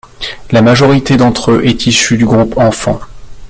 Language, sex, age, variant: French, male, 30-39, Français de métropole